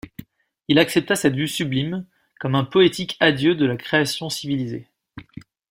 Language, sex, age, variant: French, male, 30-39, Français de métropole